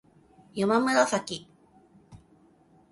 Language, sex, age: Japanese, female, 19-29